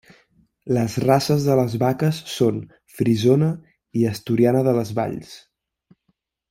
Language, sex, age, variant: Catalan, male, 19-29, Central